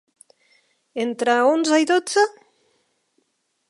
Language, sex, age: Catalan, female, 50-59